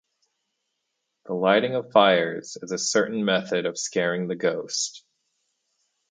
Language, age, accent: English, 30-39, United States English